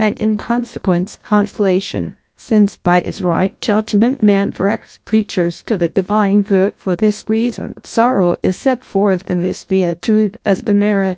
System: TTS, GlowTTS